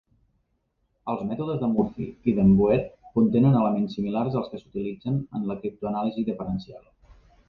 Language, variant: Catalan, Central